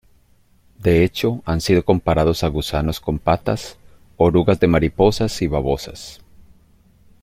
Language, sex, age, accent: Spanish, male, 40-49, Caribe: Cuba, Venezuela, Puerto Rico, República Dominicana, Panamá, Colombia caribeña, México caribeño, Costa del golfo de México